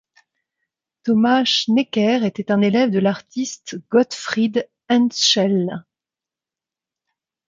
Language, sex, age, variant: French, female, 50-59, Français de métropole